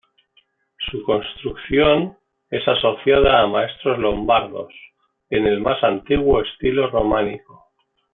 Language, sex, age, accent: Spanish, male, 50-59, España: Norte peninsular (Asturias, Castilla y León, Cantabria, País Vasco, Navarra, Aragón, La Rioja, Guadalajara, Cuenca)